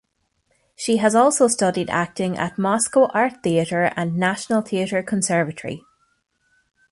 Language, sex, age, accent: English, female, 30-39, Irish English